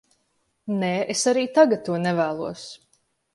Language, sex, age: Latvian, female, 19-29